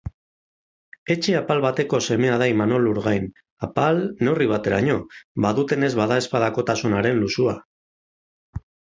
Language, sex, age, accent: Basque, male, 40-49, Mendebalekoa (Araba, Bizkaia, Gipuzkoako mendebaleko herri batzuk)